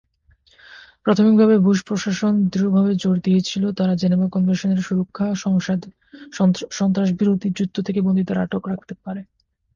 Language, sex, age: Bengali, male, 19-29